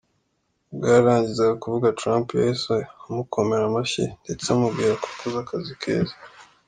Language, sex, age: Kinyarwanda, male, under 19